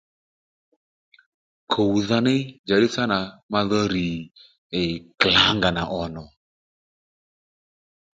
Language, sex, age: Lendu, male, 30-39